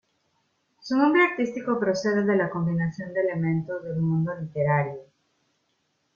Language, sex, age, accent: Spanish, female, 40-49, México